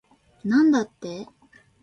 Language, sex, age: Japanese, female, 19-29